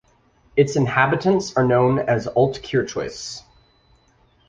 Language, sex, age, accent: English, male, 19-29, United States English